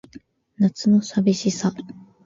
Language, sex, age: Japanese, female, 19-29